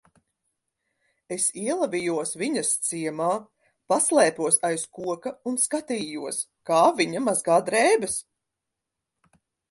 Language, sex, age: Latvian, female, 40-49